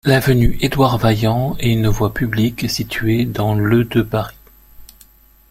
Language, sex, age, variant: French, male, 50-59, Français de métropole